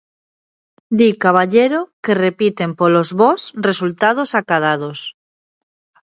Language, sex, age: Galician, female, 30-39